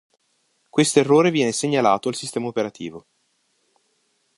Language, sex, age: Italian, male, 19-29